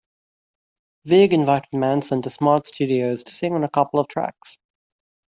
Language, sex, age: English, male, 19-29